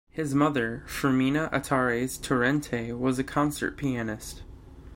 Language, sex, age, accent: English, male, 19-29, United States English